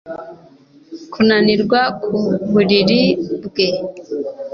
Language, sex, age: Kinyarwanda, female, 19-29